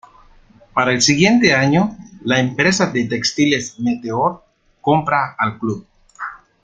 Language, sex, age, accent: Spanish, male, 50-59, México